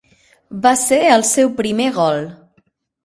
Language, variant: Catalan, Central